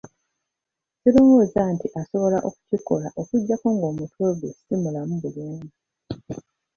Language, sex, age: Ganda, female, 30-39